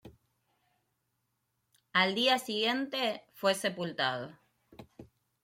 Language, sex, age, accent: Spanish, female, 40-49, Rioplatense: Argentina, Uruguay, este de Bolivia, Paraguay